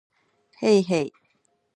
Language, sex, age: Japanese, female, 19-29